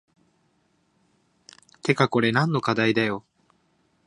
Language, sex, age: Japanese, male, 19-29